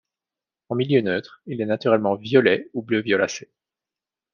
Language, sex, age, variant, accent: French, male, 30-39, Français d'Europe, Français de Belgique